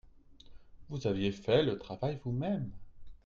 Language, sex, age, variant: French, male, 30-39, Français de métropole